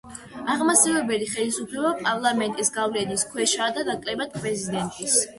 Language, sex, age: Georgian, female, 90+